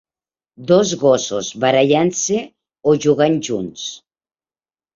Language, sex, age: Catalan, female, 60-69